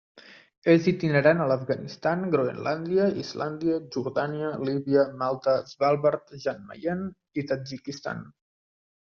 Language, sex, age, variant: Catalan, male, 19-29, Central